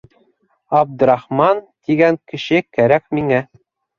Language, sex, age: Bashkir, male, 30-39